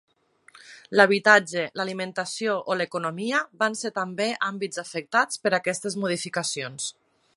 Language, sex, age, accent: Catalan, female, 30-39, valencià